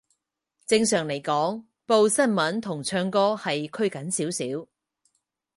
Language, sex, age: Cantonese, female, 30-39